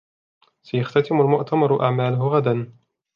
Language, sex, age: Arabic, male, 19-29